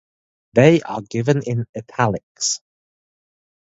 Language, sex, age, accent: English, male, 19-29, England English